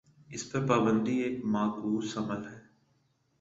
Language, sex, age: Urdu, male, 40-49